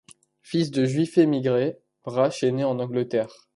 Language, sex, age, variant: French, male, under 19, Français de métropole